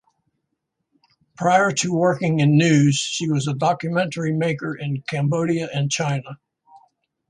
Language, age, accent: English, 60-69, United States English